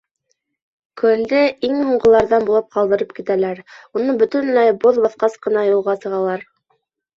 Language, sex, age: Bashkir, female, 19-29